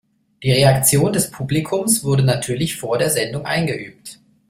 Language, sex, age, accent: German, male, 30-39, Deutschland Deutsch